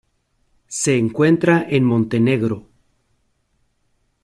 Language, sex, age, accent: Spanish, male, 30-39, México